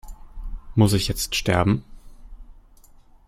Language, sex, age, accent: German, male, 19-29, Deutschland Deutsch